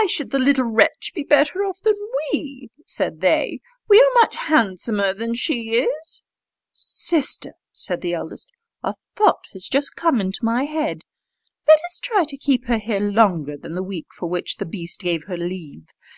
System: none